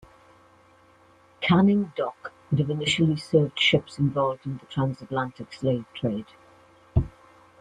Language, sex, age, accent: English, female, 60-69, Welsh English